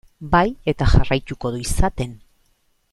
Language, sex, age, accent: Basque, female, 40-49, Mendebalekoa (Araba, Bizkaia, Gipuzkoako mendebaleko herri batzuk)